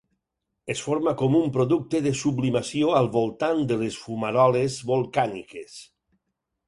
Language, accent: Catalan, valencià